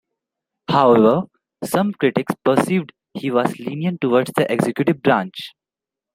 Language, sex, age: English, male, under 19